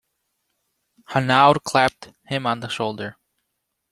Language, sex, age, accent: English, male, 19-29, United States English